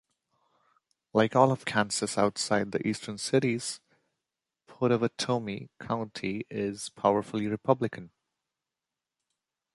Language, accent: English, India and South Asia (India, Pakistan, Sri Lanka)